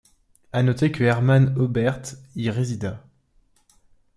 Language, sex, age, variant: French, male, 19-29, Français de métropole